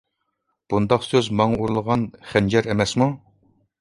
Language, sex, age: Uyghur, male, 40-49